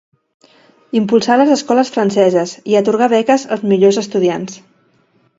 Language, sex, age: Catalan, female, 40-49